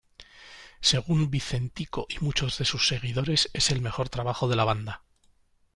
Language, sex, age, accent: Spanish, male, 50-59, España: Norte peninsular (Asturias, Castilla y León, Cantabria, País Vasco, Navarra, Aragón, La Rioja, Guadalajara, Cuenca)